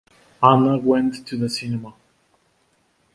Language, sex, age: English, male, 19-29